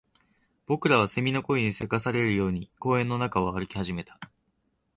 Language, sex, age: Japanese, male, 19-29